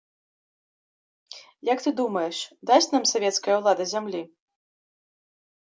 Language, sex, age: Belarusian, female, 19-29